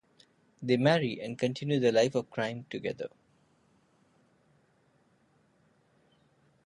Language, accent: English, India and South Asia (India, Pakistan, Sri Lanka)